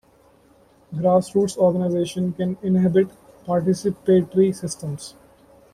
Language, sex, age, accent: English, male, 19-29, India and South Asia (India, Pakistan, Sri Lanka)